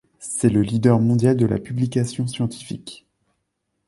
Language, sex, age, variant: French, male, 19-29, Français de métropole